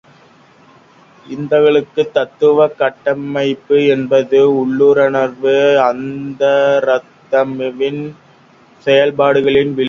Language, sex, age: Tamil, male, under 19